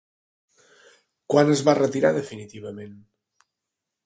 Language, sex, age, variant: Catalan, male, 30-39, Septentrional